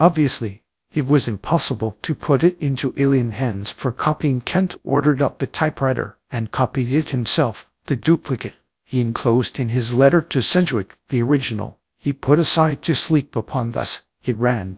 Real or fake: fake